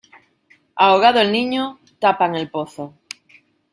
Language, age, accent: Spanish, 30-39, España: Norte peninsular (Asturias, Castilla y León, Cantabria, País Vasco, Navarra, Aragón, La Rioja, Guadalajara, Cuenca)